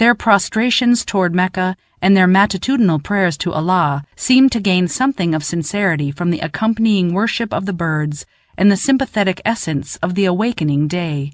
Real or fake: real